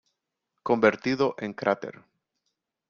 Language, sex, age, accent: Spanish, male, 30-39, América central